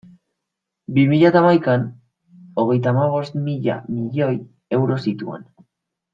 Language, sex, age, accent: Basque, male, 19-29, Mendebalekoa (Araba, Bizkaia, Gipuzkoako mendebaleko herri batzuk)